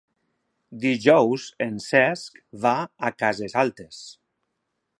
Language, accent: Catalan, valencià